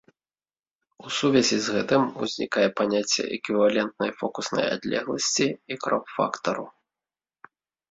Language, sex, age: Belarusian, male, 40-49